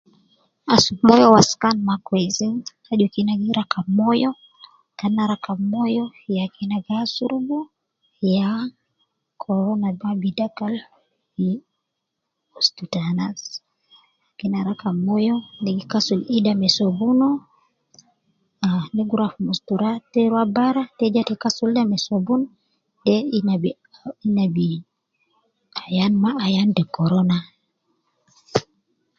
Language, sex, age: Nubi, female, 30-39